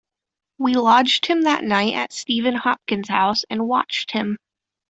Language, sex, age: English, female, under 19